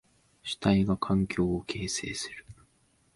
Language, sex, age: Japanese, male, 19-29